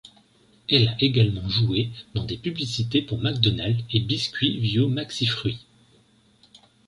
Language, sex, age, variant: French, male, 30-39, Français de métropole